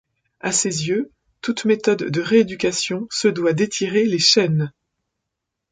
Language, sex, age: French, female, 50-59